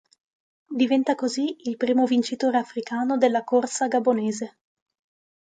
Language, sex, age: Italian, female, 19-29